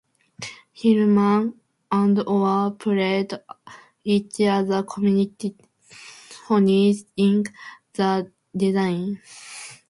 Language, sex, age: English, female, under 19